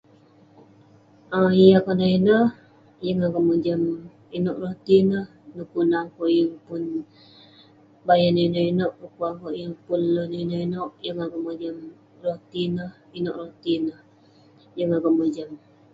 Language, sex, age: Western Penan, female, 19-29